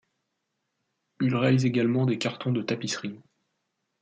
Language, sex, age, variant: French, male, 30-39, Français de métropole